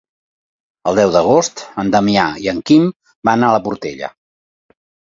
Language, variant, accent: Catalan, Central, Català central